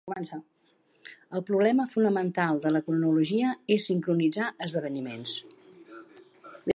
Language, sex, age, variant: Catalan, female, 70-79, Central